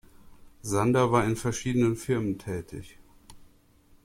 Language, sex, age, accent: German, male, 30-39, Deutschland Deutsch